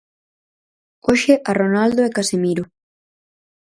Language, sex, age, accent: Galician, female, under 19, Atlántico (seseo e gheada)